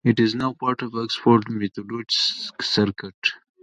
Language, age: English, 30-39